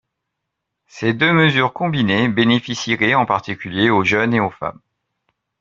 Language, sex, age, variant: French, male, 50-59, Français de métropole